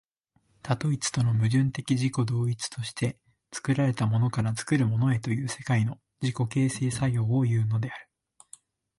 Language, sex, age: Japanese, male, 19-29